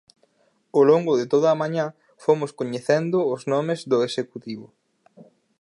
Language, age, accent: Galician, 19-29, Oriental (común en zona oriental)